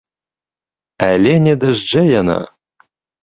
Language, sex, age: Belarusian, male, 19-29